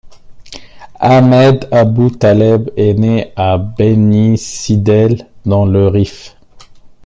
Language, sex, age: French, male, 40-49